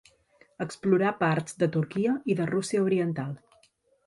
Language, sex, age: Catalan, female, 50-59